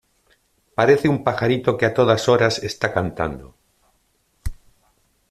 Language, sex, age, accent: Spanish, male, 50-59, España: Norte peninsular (Asturias, Castilla y León, Cantabria, País Vasco, Navarra, Aragón, La Rioja, Guadalajara, Cuenca)